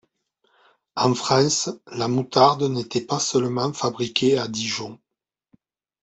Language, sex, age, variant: French, male, 40-49, Français de métropole